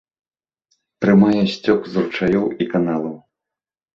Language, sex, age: Belarusian, male, 30-39